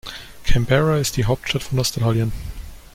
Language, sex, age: German, male, 19-29